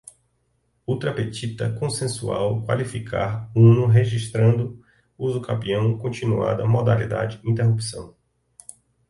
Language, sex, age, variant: Portuguese, male, 30-39, Portuguese (Brasil)